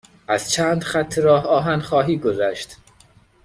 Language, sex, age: Persian, male, 19-29